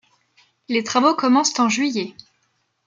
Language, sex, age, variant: French, female, 19-29, Français de métropole